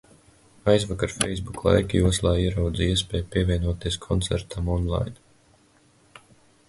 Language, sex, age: Latvian, male, 19-29